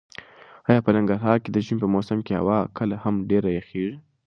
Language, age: Pashto, under 19